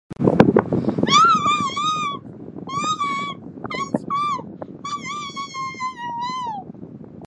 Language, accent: English, United States English